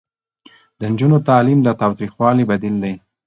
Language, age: Pashto, 19-29